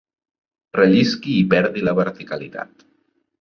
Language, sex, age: Catalan, male, 19-29